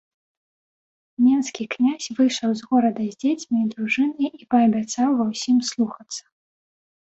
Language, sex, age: Belarusian, female, 19-29